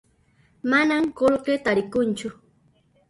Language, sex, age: Puno Quechua, female, 19-29